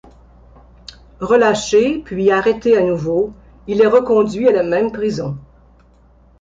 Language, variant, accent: French, Français d'Amérique du Nord, Français du Canada